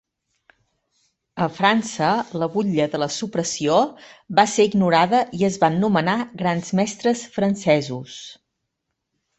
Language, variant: Catalan, Central